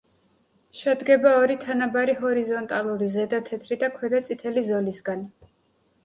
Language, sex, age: Georgian, female, 19-29